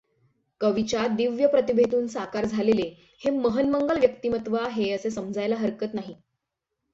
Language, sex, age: Marathi, female, 19-29